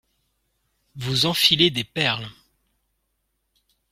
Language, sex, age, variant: French, male, 30-39, Français de métropole